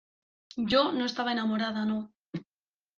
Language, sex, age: Spanish, female, 19-29